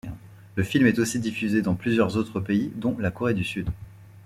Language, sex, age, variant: French, male, 30-39, Français de métropole